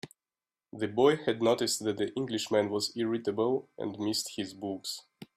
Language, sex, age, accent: English, male, 30-39, United States English